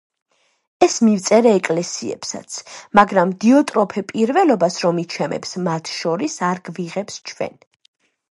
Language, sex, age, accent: Georgian, female, 19-29, ჩვეულებრივი